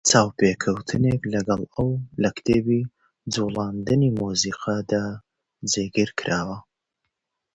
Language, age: English, 30-39